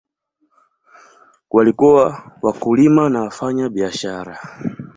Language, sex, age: Swahili, male, 19-29